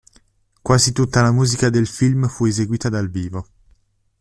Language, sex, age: Italian, male, under 19